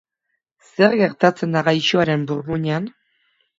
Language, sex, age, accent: Basque, female, 30-39, Erdialdekoa edo Nafarra (Gipuzkoa, Nafarroa)